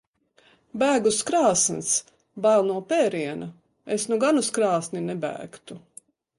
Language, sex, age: Latvian, female, 40-49